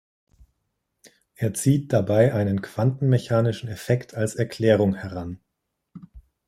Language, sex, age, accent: German, male, 30-39, Deutschland Deutsch